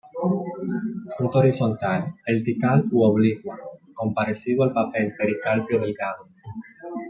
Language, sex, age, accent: Spanish, male, 19-29, Caribe: Cuba, Venezuela, Puerto Rico, República Dominicana, Panamá, Colombia caribeña, México caribeño, Costa del golfo de México